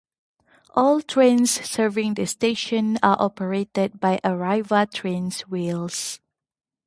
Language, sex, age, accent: English, female, 30-39, Malaysian English